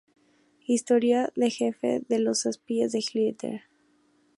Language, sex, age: Spanish, female, 19-29